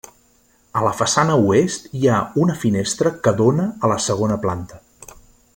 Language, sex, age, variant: Catalan, male, 50-59, Central